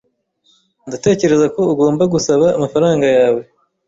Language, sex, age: Kinyarwanda, male, 30-39